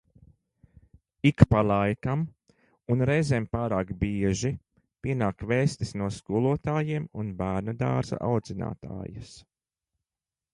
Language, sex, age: Latvian, male, 40-49